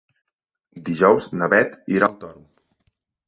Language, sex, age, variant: Catalan, male, 19-29, Central